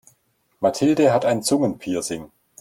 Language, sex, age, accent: German, male, 40-49, Deutschland Deutsch